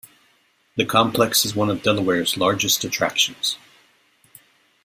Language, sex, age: English, male, 40-49